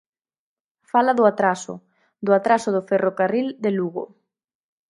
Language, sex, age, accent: Galician, female, 19-29, Central (gheada); Normativo (estándar)